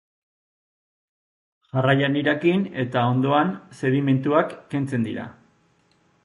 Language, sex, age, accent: Basque, male, 50-59, Erdialdekoa edo Nafarra (Gipuzkoa, Nafarroa)